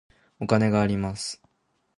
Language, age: Japanese, under 19